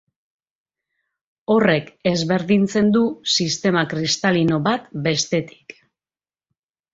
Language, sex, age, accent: Basque, female, 40-49, Mendebalekoa (Araba, Bizkaia, Gipuzkoako mendebaleko herri batzuk)